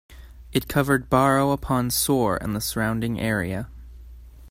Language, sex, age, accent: English, male, 19-29, United States English